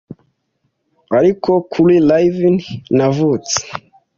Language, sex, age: Kinyarwanda, male, 19-29